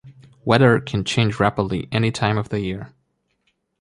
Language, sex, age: English, male, 19-29